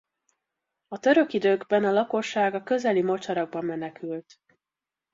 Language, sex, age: Hungarian, female, 19-29